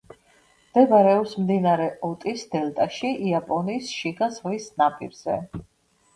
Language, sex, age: Georgian, female, 50-59